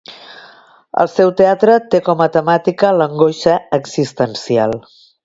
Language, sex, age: Catalan, female, 50-59